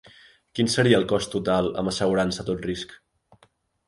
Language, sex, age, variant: Catalan, male, 19-29, Central